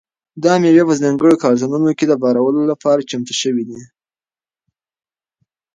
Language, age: Pashto, 19-29